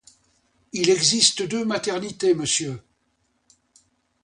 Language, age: French, 70-79